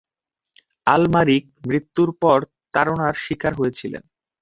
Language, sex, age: Bengali, male, under 19